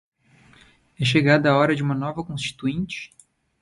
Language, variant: Portuguese, Portuguese (Brasil)